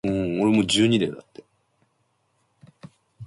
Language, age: English, 19-29